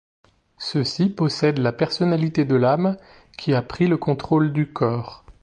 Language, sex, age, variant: French, male, 30-39, Français de métropole